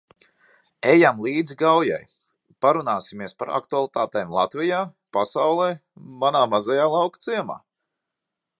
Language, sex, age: Latvian, male, 19-29